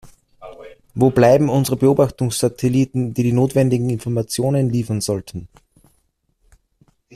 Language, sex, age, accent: German, male, 30-39, Österreichisches Deutsch